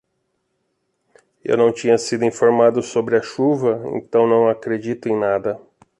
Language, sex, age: Portuguese, male, 40-49